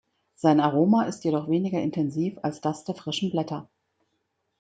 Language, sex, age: German, female, 50-59